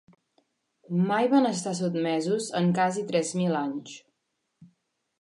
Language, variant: Catalan, Central